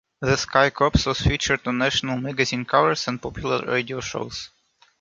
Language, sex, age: English, male, 19-29